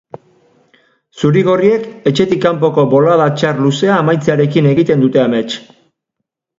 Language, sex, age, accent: Basque, male, 40-49, Erdialdekoa edo Nafarra (Gipuzkoa, Nafarroa)